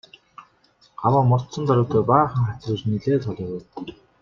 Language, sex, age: Mongolian, male, 19-29